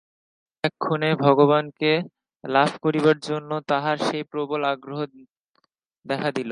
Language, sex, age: Bengali, male, 19-29